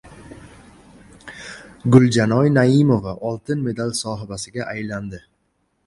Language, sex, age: Uzbek, male, 19-29